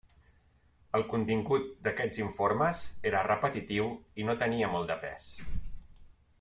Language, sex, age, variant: Catalan, male, 40-49, Central